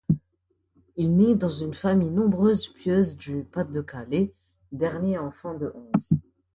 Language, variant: French, Français d'Europe